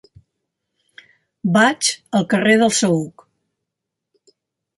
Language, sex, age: Catalan, female, 70-79